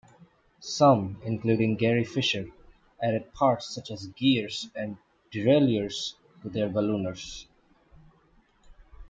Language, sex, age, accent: English, male, 19-29, India and South Asia (India, Pakistan, Sri Lanka)